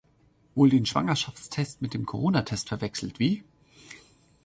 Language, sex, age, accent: German, male, 30-39, Deutschland Deutsch